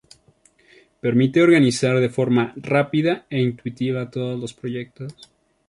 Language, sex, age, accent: Spanish, male, 19-29, México